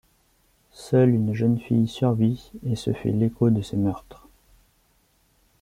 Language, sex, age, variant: French, male, 19-29, Français de métropole